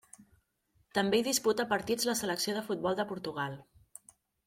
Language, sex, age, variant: Catalan, female, 30-39, Central